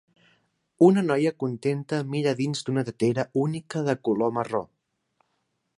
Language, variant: Catalan, Central